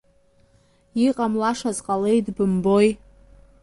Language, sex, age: Abkhazian, female, under 19